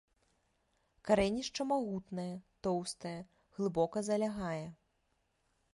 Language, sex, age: Belarusian, female, 19-29